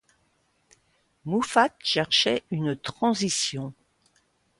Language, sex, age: French, female, 60-69